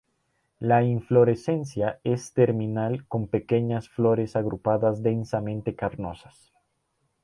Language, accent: Spanish, Andino-Pacífico: Colombia, Perú, Ecuador, oeste de Bolivia y Venezuela andina